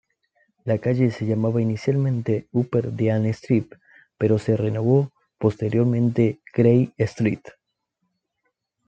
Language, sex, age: Spanish, male, 19-29